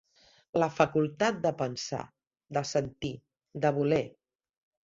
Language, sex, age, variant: Catalan, female, 50-59, Central